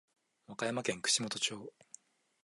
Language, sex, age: Japanese, male, 19-29